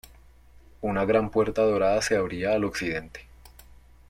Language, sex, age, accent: Spanish, male, 19-29, Andino-Pacífico: Colombia, Perú, Ecuador, oeste de Bolivia y Venezuela andina